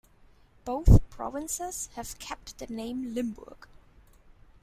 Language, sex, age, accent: English, female, 19-29, England English